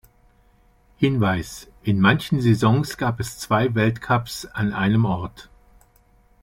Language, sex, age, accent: German, male, 60-69, Deutschland Deutsch